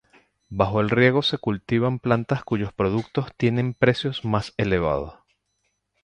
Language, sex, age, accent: Spanish, male, 40-49, Caribe: Cuba, Venezuela, Puerto Rico, República Dominicana, Panamá, Colombia caribeña, México caribeño, Costa del golfo de México